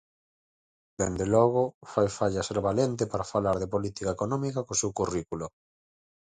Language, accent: Galician, Normativo (estándar)